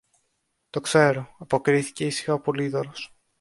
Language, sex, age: Greek, male, under 19